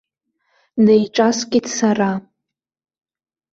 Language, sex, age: Abkhazian, female, 19-29